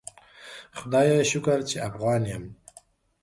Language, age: Pashto, 30-39